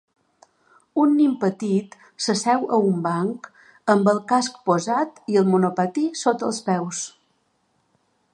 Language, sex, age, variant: Catalan, female, 50-59, Balear